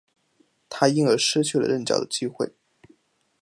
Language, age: Chinese, under 19